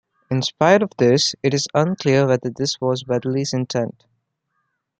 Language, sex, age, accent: English, male, 19-29, India and South Asia (India, Pakistan, Sri Lanka)